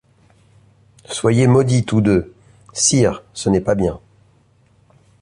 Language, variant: French, Français de métropole